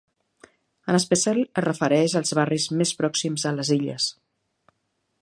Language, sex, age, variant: Catalan, female, 40-49, Central